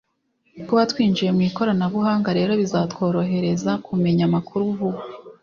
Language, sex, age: Kinyarwanda, female, 19-29